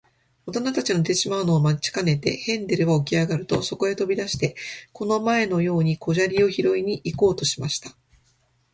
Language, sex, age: Japanese, female, 40-49